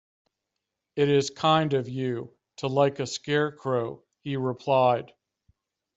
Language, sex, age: English, male, 60-69